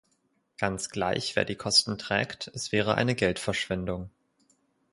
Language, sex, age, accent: German, male, 19-29, Deutschland Deutsch